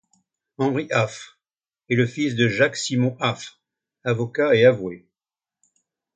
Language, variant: French, Français de métropole